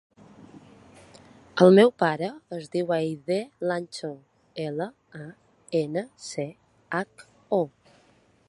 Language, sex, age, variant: Catalan, female, 30-39, Balear